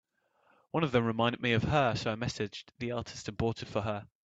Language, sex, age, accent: English, male, 19-29, England English